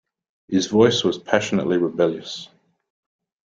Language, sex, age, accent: English, male, 30-39, Australian English